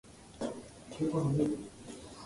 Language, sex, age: English, male, under 19